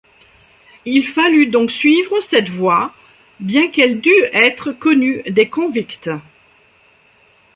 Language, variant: French, Français de métropole